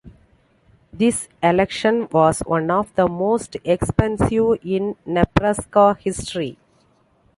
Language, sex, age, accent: English, female, 40-49, India and South Asia (India, Pakistan, Sri Lanka)